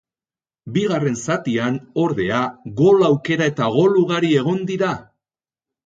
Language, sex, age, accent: Basque, male, 60-69, Erdialdekoa edo Nafarra (Gipuzkoa, Nafarroa)